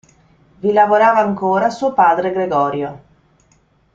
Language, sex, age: Italian, female, 40-49